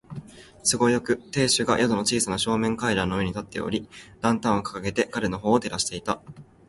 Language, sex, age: Japanese, male, under 19